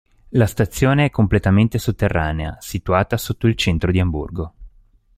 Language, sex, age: Italian, male, 40-49